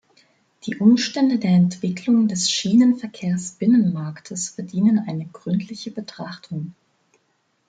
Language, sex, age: German, female, 19-29